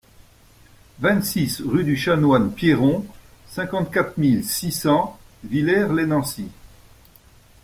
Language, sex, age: French, male, 70-79